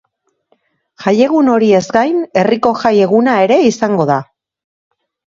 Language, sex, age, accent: Basque, male, 40-49, Mendebalekoa (Araba, Bizkaia, Gipuzkoako mendebaleko herri batzuk)